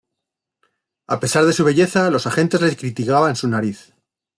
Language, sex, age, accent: Spanish, male, 40-49, España: Centro-Sur peninsular (Madrid, Toledo, Castilla-La Mancha)